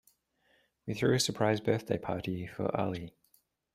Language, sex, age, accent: English, male, 40-49, Australian English